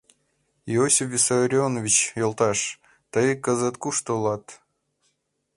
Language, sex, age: Mari, male, 19-29